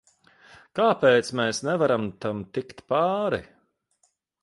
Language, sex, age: Latvian, male, 30-39